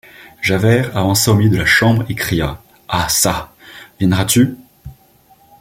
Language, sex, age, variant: French, male, 19-29, Français de métropole